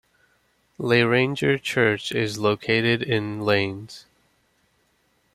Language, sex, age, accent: English, male, 19-29, United States English